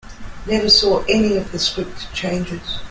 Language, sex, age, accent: English, female, 50-59, Australian English